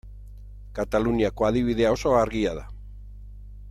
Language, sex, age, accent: Basque, male, 50-59, Erdialdekoa edo Nafarra (Gipuzkoa, Nafarroa)